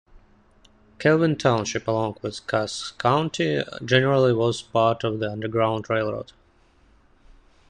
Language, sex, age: English, male, 19-29